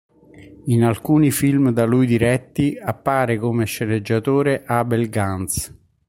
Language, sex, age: Italian, male, 60-69